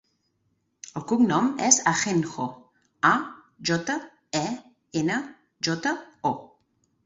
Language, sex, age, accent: Catalan, female, 30-39, Garrotxi